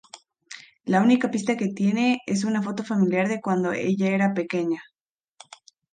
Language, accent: Spanish, México